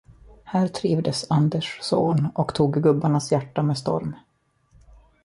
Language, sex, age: Swedish, male, 30-39